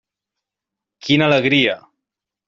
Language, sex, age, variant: Catalan, male, 30-39, Central